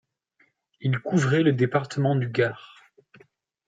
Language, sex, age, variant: French, male, 19-29, Français de métropole